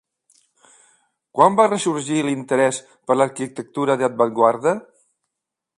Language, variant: Catalan, Central